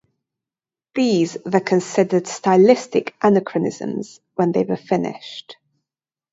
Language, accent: English, British English